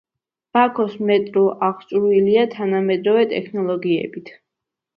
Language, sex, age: Georgian, female, under 19